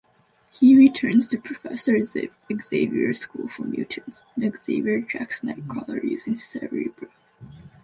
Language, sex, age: English, female, under 19